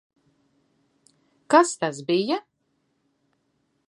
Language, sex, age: Latvian, female, 50-59